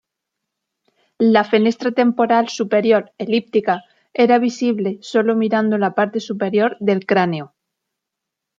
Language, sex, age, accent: Spanish, female, 30-39, España: Sur peninsular (Andalucia, Extremadura, Murcia)